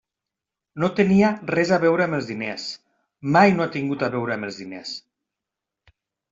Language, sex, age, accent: Catalan, male, 40-49, valencià